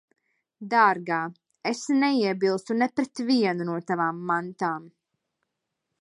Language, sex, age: Latvian, female, 19-29